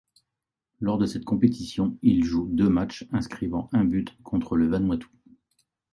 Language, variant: French, Français de métropole